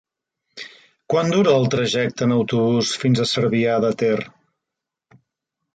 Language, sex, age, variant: Catalan, male, 50-59, Central